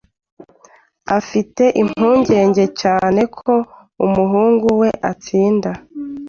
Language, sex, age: Kinyarwanda, female, 30-39